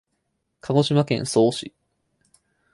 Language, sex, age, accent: Japanese, male, 19-29, 標準語